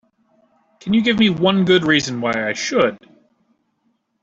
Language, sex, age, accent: English, male, 30-39, Canadian English